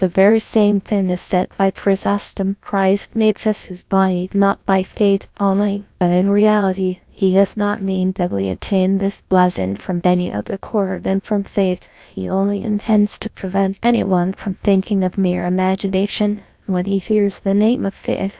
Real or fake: fake